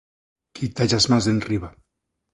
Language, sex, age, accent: Galician, male, 50-59, Normativo (estándar)